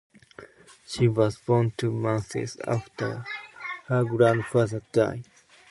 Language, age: English, 30-39